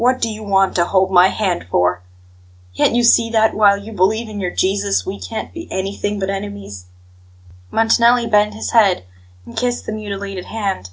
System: none